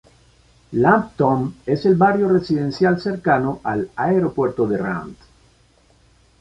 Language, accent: Spanish, Caribe: Cuba, Venezuela, Puerto Rico, República Dominicana, Panamá, Colombia caribeña, México caribeño, Costa del golfo de México